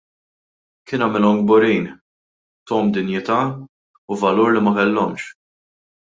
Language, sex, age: Maltese, male, 19-29